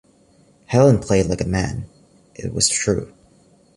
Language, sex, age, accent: English, male, 19-29, United States English